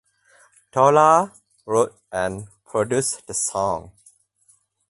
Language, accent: English, Malaysian English